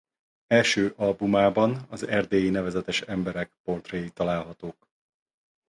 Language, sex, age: Hungarian, male, 40-49